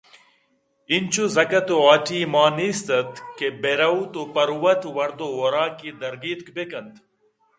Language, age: Eastern Balochi, 30-39